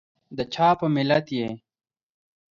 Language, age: Pashto, 19-29